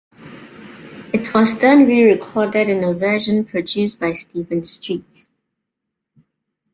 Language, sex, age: English, female, 30-39